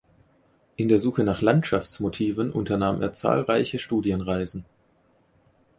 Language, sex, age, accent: German, male, 30-39, Deutschland Deutsch